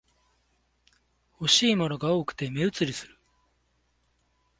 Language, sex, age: Japanese, male, 50-59